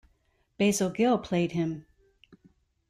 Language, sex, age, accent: English, female, 50-59, United States English